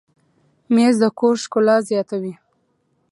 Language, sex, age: Pashto, female, 19-29